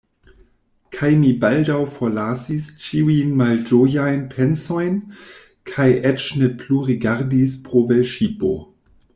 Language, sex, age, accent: Esperanto, male, 40-49, Internacia